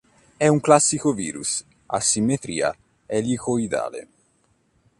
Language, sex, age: Italian, male, 30-39